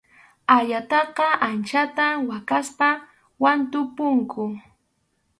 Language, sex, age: Arequipa-La Unión Quechua, female, 19-29